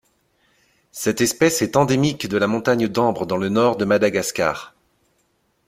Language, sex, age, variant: French, male, 30-39, Français de métropole